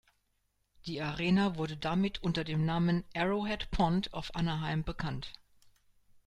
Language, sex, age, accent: German, female, 60-69, Deutschland Deutsch